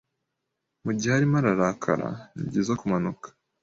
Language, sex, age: Kinyarwanda, male, 19-29